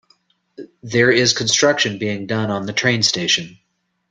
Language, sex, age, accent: English, male, 40-49, United States English